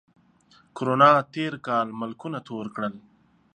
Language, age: Pashto, 19-29